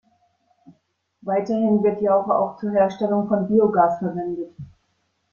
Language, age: German, 50-59